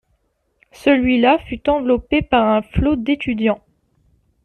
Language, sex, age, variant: French, female, 19-29, Français de métropole